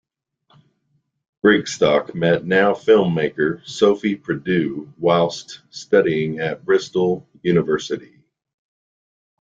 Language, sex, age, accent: English, male, 40-49, United States English